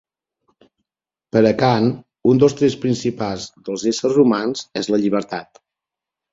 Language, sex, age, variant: Catalan, male, 40-49, Central